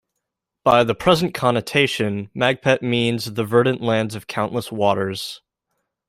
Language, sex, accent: English, male, United States English